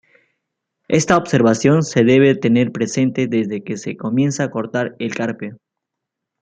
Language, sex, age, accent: Spanish, male, 19-29, Andino-Pacífico: Colombia, Perú, Ecuador, oeste de Bolivia y Venezuela andina